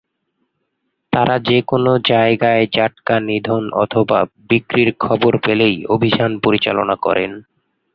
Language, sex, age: Bengali, male, 19-29